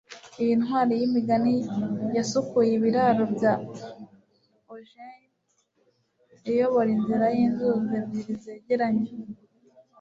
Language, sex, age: Kinyarwanda, female, 19-29